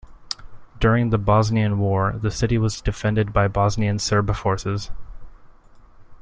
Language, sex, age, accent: English, male, 19-29, United States English